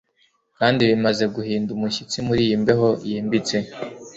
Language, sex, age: Kinyarwanda, male, 19-29